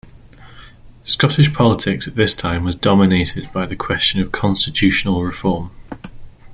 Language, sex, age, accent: English, male, 19-29, England English